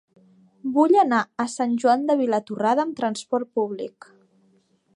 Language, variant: Catalan, Central